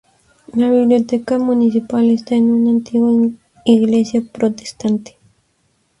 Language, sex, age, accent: Spanish, female, under 19, México